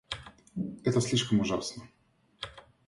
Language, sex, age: Russian, male, 40-49